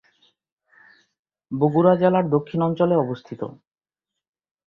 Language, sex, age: Bengali, male, 19-29